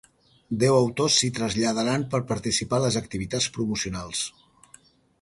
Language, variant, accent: Catalan, Central, central